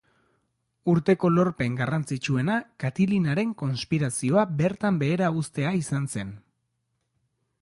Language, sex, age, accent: Basque, male, 30-39, Erdialdekoa edo Nafarra (Gipuzkoa, Nafarroa)